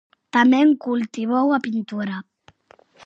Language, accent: Galician, Normativo (estándar)